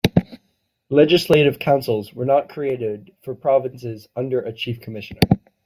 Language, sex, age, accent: English, male, 19-29, United States English